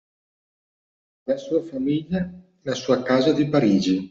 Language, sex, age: Italian, male, 50-59